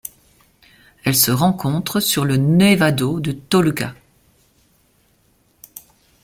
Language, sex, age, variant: French, female, 50-59, Français de métropole